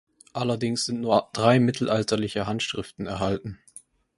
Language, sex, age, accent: German, male, 19-29, Deutschland Deutsch